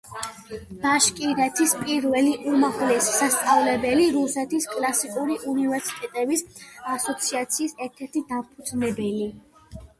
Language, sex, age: Georgian, female, under 19